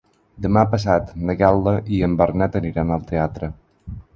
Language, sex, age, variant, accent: Catalan, male, 30-39, Balear, balear; aprenent (recent, des del castellà)